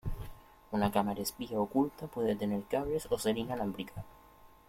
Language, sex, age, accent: Spanish, male, 19-29, Chileno: Chile, Cuyo